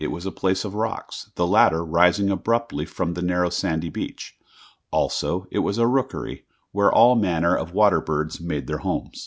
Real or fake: real